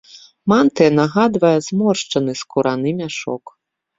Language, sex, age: Belarusian, female, 40-49